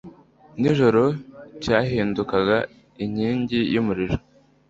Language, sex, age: Kinyarwanda, male, under 19